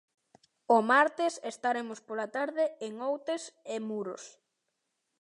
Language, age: Galician, under 19